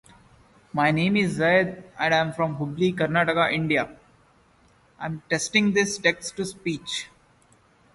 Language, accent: English, India and South Asia (India, Pakistan, Sri Lanka)